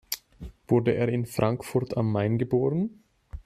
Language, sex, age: German, male, 30-39